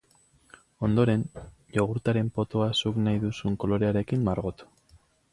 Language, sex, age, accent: Basque, male, 30-39, Mendebalekoa (Araba, Bizkaia, Gipuzkoako mendebaleko herri batzuk)